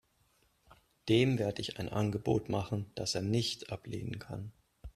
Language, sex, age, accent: German, male, 40-49, Deutschland Deutsch